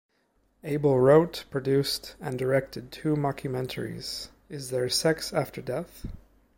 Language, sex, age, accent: English, male, 19-29, United States English